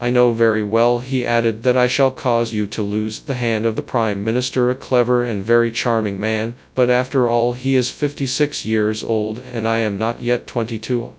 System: TTS, FastPitch